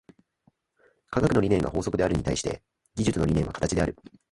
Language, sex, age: Japanese, male, 19-29